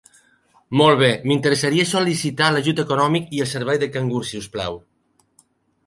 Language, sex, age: Catalan, male, 40-49